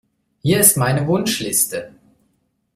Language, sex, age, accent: German, male, 30-39, Deutschland Deutsch